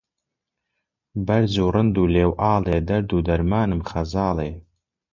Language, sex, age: Central Kurdish, male, 19-29